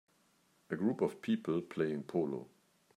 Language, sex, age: English, male, 50-59